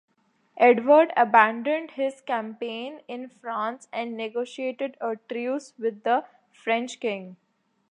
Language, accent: English, India and South Asia (India, Pakistan, Sri Lanka)